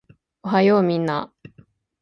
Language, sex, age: Japanese, female, 19-29